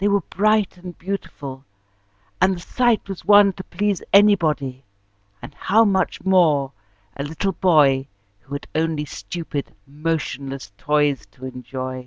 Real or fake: real